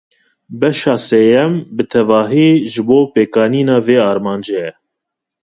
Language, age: Kurdish, 30-39